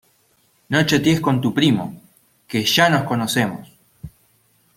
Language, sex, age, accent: Spanish, male, 19-29, Rioplatense: Argentina, Uruguay, este de Bolivia, Paraguay